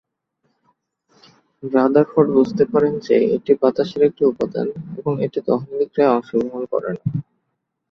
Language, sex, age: Bengali, male, 19-29